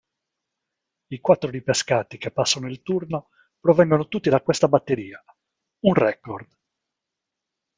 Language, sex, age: Italian, male, 40-49